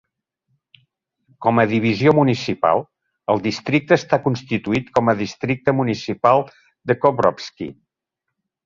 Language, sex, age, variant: Catalan, male, 50-59, Central